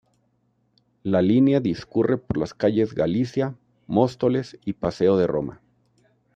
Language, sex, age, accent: Spanish, male, 40-49, México